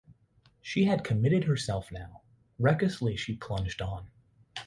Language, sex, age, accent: English, male, 19-29, United States English